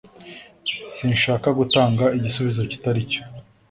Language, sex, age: Kinyarwanda, male, 19-29